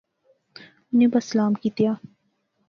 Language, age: Pahari-Potwari, 19-29